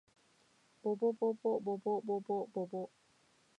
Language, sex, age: Japanese, female, 50-59